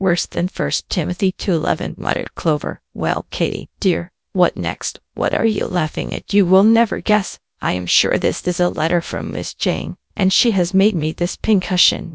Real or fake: fake